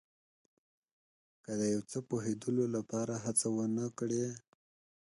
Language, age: Pashto, 19-29